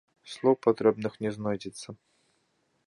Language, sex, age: Belarusian, male, 19-29